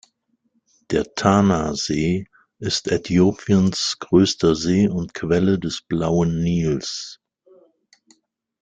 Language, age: German, 50-59